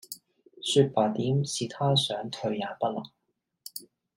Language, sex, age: Cantonese, male, 19-29